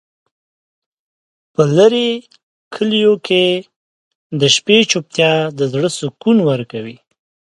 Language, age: Pashto, 19-29